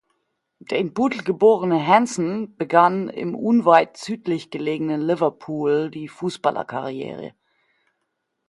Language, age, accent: German, 40-49, Deutschland Deutsch